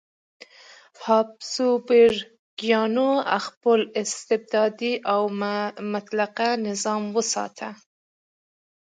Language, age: Pashto, 19-29